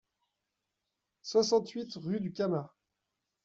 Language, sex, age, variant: French, male, 30-39, Français de métropole